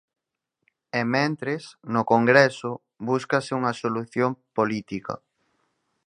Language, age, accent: Galician, under 19, Oriental (común en zona oriental)